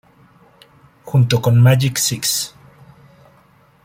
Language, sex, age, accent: Spanish, male, 30-39, México